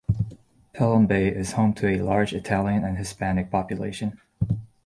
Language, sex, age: English, male, 19-29